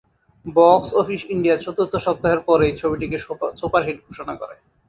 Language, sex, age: Bengali, male, 30-39